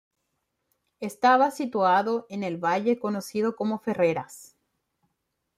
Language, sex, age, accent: Spanish, female, 30-39, Rioplatense: Argentina, Uruguay, este de Bolivia, Paraguay